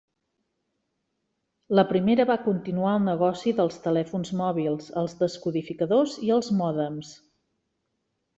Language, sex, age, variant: Catalan, female, 40-49, Central